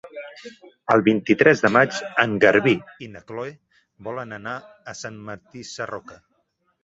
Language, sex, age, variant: Catalan, male, 30-39, Central